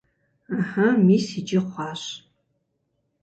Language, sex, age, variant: Kabardian, female, 40-49, Адыгэбзэ (Къэбэрдей, Кирил, Урысей)